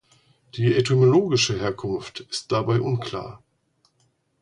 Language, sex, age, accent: German, male, 40-49, Deutschland Deutsch